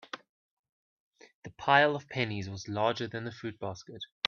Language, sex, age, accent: English, male, 19-29, Southern African (South Africa, Zimbabwe, Namibia)